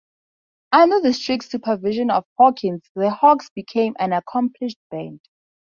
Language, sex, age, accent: English, female, under 19, Southern African (South Africa, Zimbabwe, Namibia)